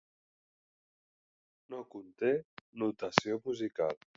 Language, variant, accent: Catalan, Central, central